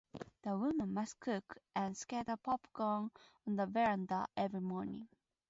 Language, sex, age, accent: English, female, 19-29, United States English